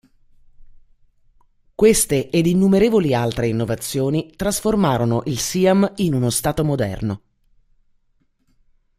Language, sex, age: Italian, female, 40-49